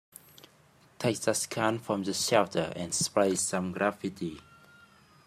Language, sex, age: English, male, 19-29